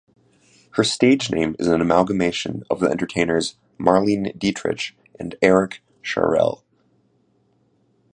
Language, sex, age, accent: English, male, 19-29, United States English